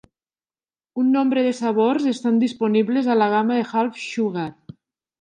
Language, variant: Catalan, Nord-Occidental